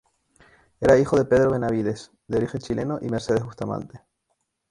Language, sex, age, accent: Spanish, male, 19-29, España: Islas Canarias